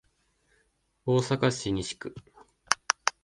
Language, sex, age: Japanese, male, 19-29